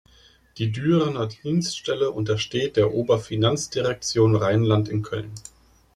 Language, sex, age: German, male, 30-39